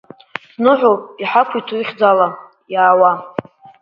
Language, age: Abkhazian, under 19